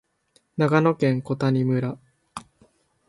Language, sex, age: Japanese, male, 19-29